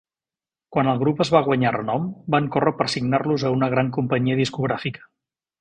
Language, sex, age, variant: Catalan, male, 50-59, Central